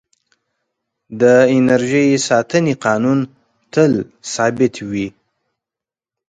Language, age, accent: Pashto, 19-29, کندهارۍ لهجه